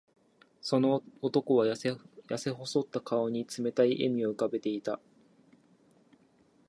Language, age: Japanese, 19-29